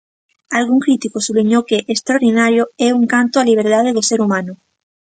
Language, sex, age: Galician, female, 19-29